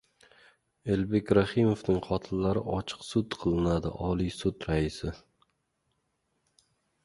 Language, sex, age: Uzbek, male, 40-49